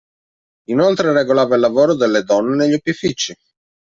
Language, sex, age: Italian, male, 30-39